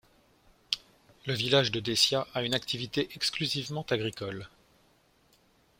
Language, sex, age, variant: French, male, 40-49, Français de métropole